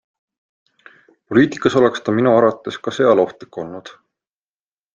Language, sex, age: Estonian, male, 40-49